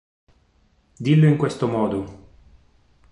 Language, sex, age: Italian, male, 50-59